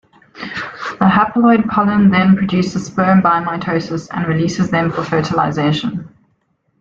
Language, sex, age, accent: English, female, 30-39, Southern African (South Africa, Zimbabwe, Namibia)